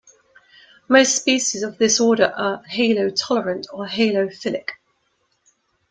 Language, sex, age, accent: English, female, 60-69, England English